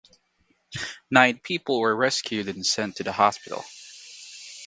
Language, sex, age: English, male, 19-29